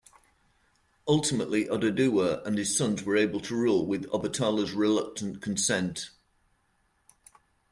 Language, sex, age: English, male, 50-59